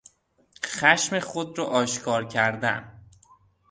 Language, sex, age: Persian, male, 19-29